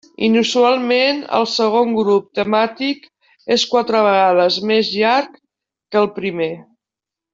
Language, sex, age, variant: Catalan, female, 60-69, Nord-Occidental